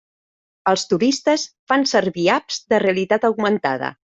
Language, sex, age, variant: Catalan, female, 40-49, Central